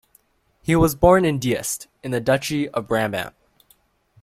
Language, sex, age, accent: English, male, under 19, United States English